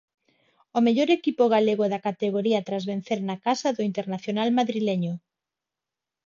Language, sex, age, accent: Galician, female, 30-39, Neofalante